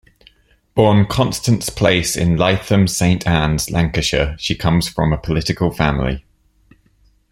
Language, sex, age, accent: English, male, 30-39, England English